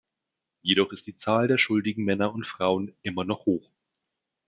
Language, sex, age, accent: German, male, 30-39, Deutschland Deutsch